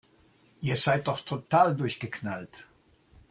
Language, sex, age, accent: German, male, 60-69, Deutschland Deutsch